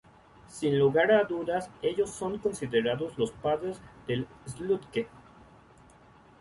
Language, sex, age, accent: Spanish, male, 19-29, México